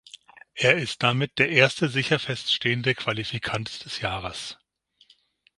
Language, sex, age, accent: German, male, 50-59, Deutschland Deutsch; Süddeutsch